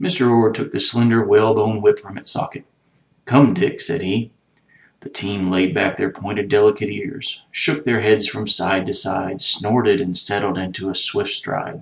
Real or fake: real